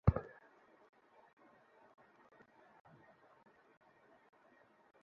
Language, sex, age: Bengali, male, 19-29